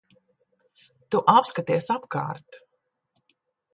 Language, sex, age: Latvian, female, 60-69